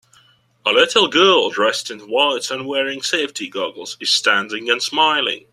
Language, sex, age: English, male, 19-29